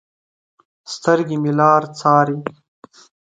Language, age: Pashto, 19-29